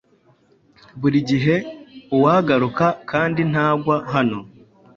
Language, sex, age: Kinyarwanda, male, 19-29